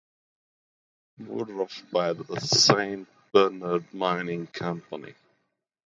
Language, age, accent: English, 19-29, United States English